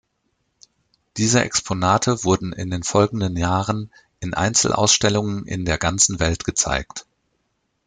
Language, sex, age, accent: German, male, 40-49, Deutschland Deutsch